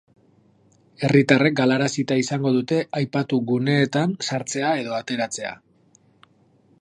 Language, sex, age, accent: Basque, male, 30-39, Mendebalekoa (Araba, Bizkaia, Gipuzkoako mendebaleko herri batzuk)